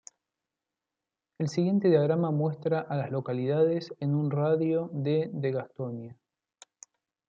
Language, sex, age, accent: Spanish, male, 40-49, Rioplatense: Argentina, Uruguay, este de Bolivia, Paraguay